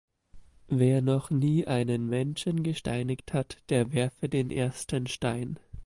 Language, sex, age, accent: German, male, 19-29, Deutschland Deutsch